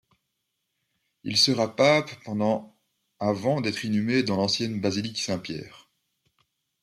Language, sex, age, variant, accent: French, male, 30-39, Français d'Europe, Français de Belgique